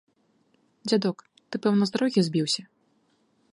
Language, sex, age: Belarusian, female, 30-39